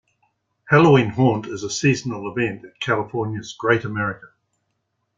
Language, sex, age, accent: English, male, 60-69, New Zealand English